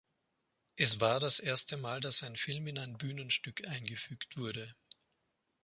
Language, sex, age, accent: German, male, 50-59, Österreichisches Deutsch